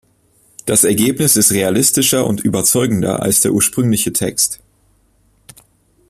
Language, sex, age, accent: German, male, 19-29, Deutschland Deutsch